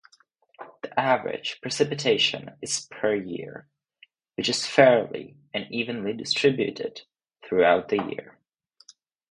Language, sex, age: English, male, under 19